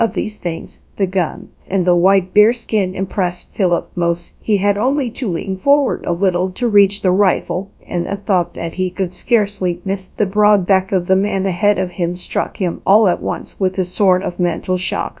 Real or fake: fake